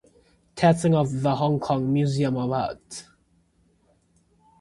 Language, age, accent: English, 19-29, England English